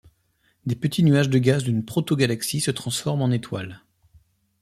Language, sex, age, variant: French, male, 40-49, Français de métropole